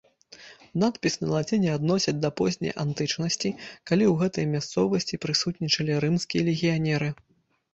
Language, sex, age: Belarusian, male, 30-39